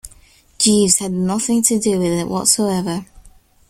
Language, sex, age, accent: English, female, under 19, England English